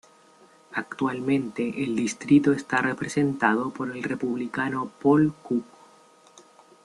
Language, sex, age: Spanish, male, 19-29